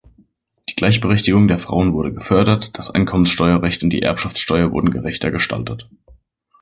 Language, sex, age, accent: German, male, 19-29, Deutschland Deutsch